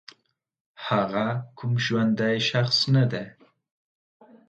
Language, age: Pashto, 19-29